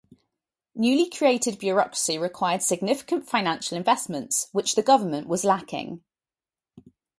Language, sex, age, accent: English, female, 19-29, England English